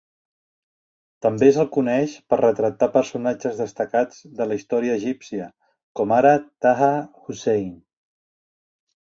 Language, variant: Catalan, Central